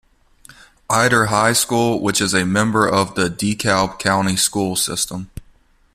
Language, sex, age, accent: English, male, 19-29, United States English